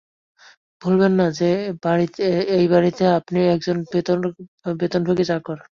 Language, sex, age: Bengali, male, 19-29